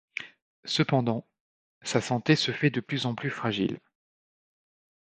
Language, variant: French, Français de métropole